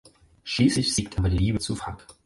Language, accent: German, Deutschland Deutsch